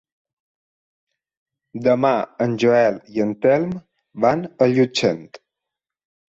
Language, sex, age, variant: Catalan, male, 30-39, Balear